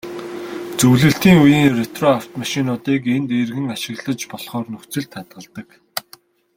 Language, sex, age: Mongolian, male, 19-29